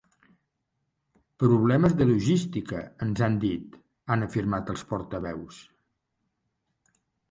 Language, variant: Catalan, Central